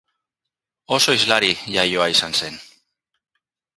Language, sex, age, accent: Basque, male, 30-39, Mendebalekoa (Araba, Bizkaia, Gipuzkoako mendebaleko herri batzuk)